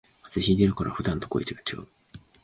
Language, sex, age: Japanese, male, 19-29